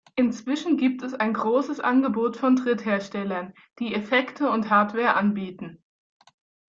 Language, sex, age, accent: German, female, 19-29, Deutschland Deutsch